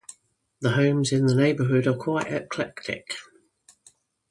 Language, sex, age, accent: English, female, 50-59, England English